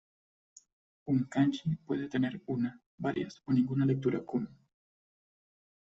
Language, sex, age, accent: Spanish, male, 30-39, América central